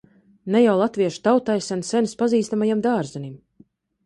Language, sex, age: Latvian, female, 40-49